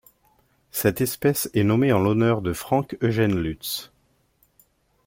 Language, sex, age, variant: French, male, 40-49, Français de métropole